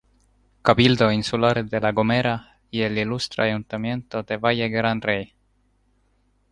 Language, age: Spanish, 19-29